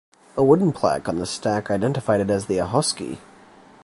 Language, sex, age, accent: English, male, 19-29, Canadian English